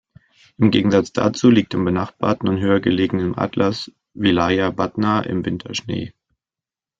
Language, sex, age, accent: German, male, 19-29, Deutschland Deutsch